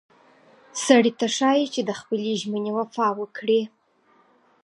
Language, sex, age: Pashto, female, 30-39